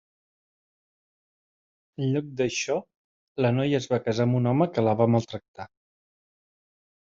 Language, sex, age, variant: Catalan, male, 40-49, Central